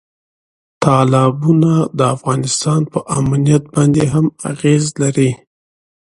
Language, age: Pashto, 30-39